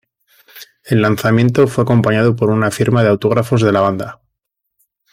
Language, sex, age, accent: Spanish, male, 30-39, España: Norte peninsular (Asturias, Castilla y León, Cantabria, País Vasco, Navarra, Aragón, La Rioja, Guadalajara, Cuenca)